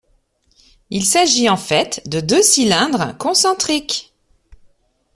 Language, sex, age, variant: French, male, 19-29, Français de métropole